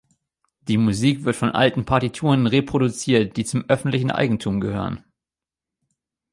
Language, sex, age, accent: German, male, 30-39, Deutschland Deutsch